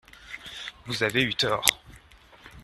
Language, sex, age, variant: French, male, 19-29, Français de métropole